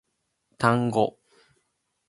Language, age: Japanese, 19-29